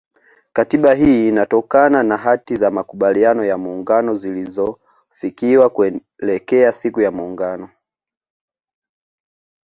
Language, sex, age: Swahili, male, 19-29